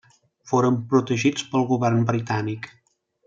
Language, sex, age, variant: Catalan, male, 30-39, Central